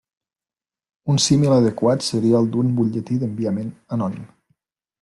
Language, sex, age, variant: Catalan, male, 19-29, Nord-Occidental